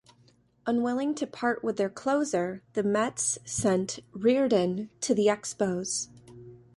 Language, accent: English, United States English